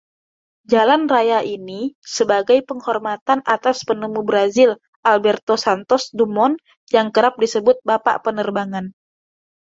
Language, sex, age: Indonesian, female, 19-29